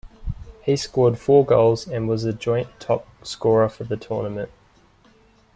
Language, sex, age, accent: English, male, 19-29, Australian English